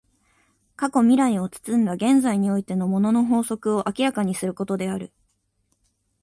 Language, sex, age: Japanese, female, 19-29